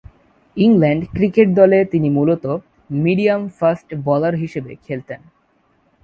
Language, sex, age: Bengali, male, under 19